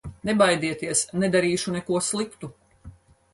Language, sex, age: Latvian, female, 50-59